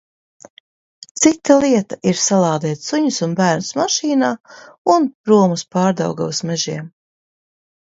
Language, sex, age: Latvian, female, 40-49